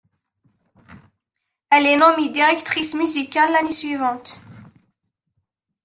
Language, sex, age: French, female, 19-29